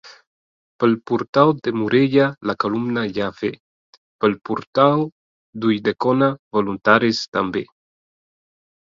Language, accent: Catalan, aprenent (recent, des del castellà)